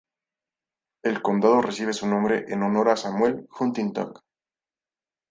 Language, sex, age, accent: Spanish, male, 19-29, México